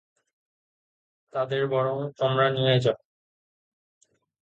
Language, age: Bengali, 19-29